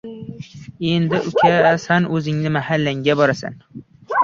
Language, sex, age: Uzbek, male, 19-29